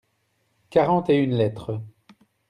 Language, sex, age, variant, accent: French, male, 30-39, Français d'Europe, Français de Belgique